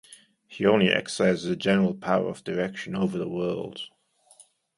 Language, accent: English, England English